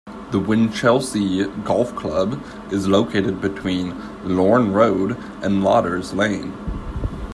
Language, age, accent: English, 19-29, United States English